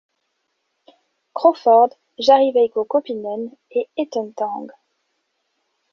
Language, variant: French, Français de métropole